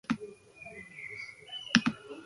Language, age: Basque, under 19